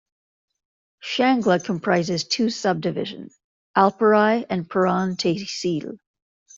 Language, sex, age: English, female, 50-59